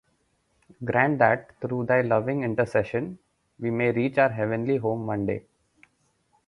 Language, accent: English, India and South Asia (India, Pakistan, Sri Lanka)